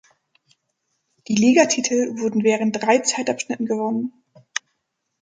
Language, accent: German, Deutschland Deutsch